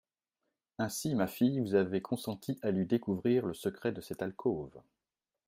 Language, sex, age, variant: French, male, 40-49, Français de métropole